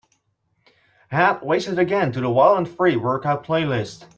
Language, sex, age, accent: English, male, 19-29, United States English